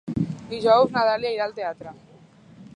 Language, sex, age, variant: Catalan, female, 19-29, Central